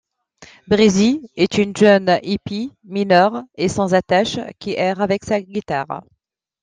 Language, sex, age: French, female, 40-49